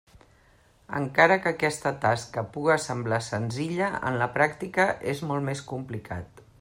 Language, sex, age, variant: Catalan, female, 50-59, Central